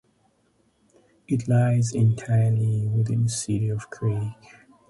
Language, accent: English, England English